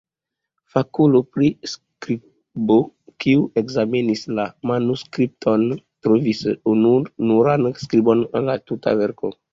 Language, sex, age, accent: Esperanto, male, 30-39, Internacia